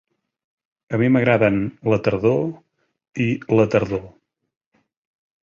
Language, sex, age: Catalan, male, 50-59